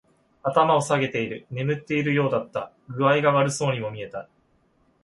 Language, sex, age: Japanese, male, 19-29